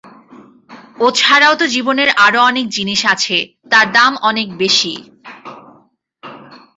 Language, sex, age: Bengali, female, 19-29